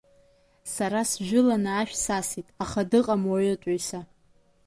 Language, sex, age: Abkhazian, female, under 19